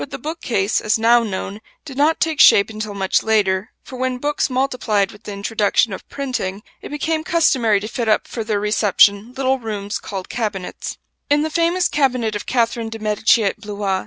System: none